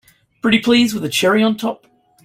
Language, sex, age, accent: English, male, 40-49, Australian English